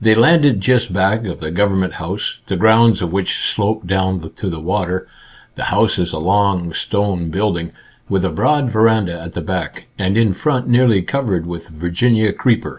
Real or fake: real